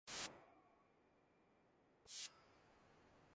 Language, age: Spanish, 19-29